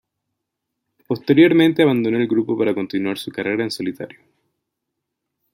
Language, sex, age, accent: Spanish, male, 19-29, Chileno: Chile, Cuyo